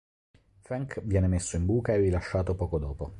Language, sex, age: Italian, male, 30-39